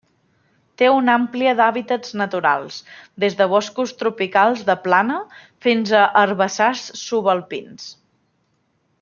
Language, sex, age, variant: Catalan, female, 19-29, Central